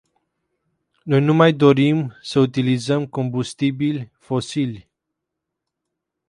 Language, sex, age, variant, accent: Romanian, male, 19-29, Romanian-Romania, Muntenesc